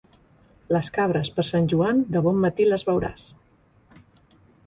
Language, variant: Catalan, Central